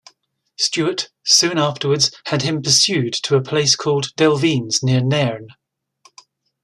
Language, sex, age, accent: English, male, 50-59, England English